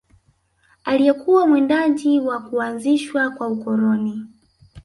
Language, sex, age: Swahili, female, 19-29